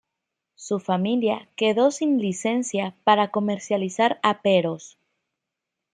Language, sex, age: Spanish, female, 19-29